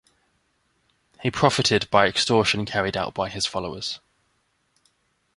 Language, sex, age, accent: English, male, 19-29, England English